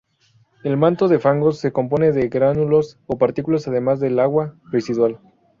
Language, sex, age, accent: Spanish, male, 19-29, México